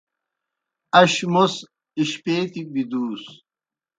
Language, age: Kohistani Shina, 60-69